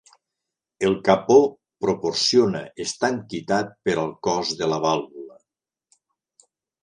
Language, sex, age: Catalan, male, 60-69